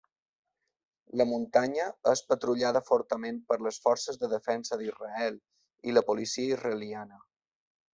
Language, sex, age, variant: Catalan, male, 40-49, Balear